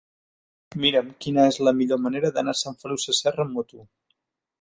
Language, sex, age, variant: Catalan, male, 30-39, Central